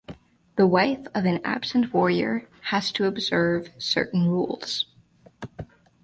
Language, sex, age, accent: English, female, 19-29, United States English